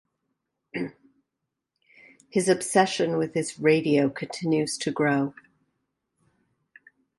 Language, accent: English, United States English